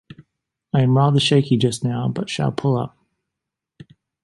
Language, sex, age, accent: English, male, 19-29, Australian English